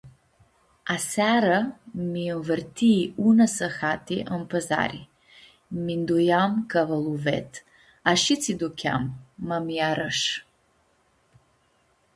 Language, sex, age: Aromanian, female, 30-39